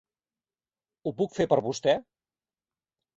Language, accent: Catalan, nord-oriental